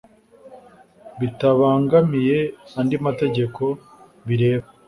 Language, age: Kinyarwanda, 19-29